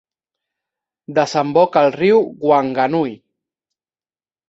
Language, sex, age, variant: Catalan, male, 30-39, Central